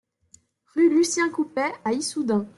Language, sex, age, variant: French, female, 19-29, Français de métropole